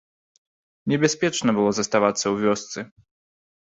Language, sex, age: Belarusian, male, 19-29